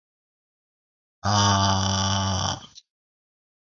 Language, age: English, 19-29